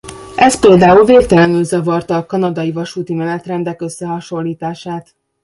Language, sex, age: Hungarian, female, 19-29